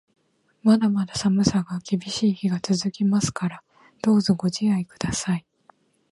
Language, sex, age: Japanese, female, 19-29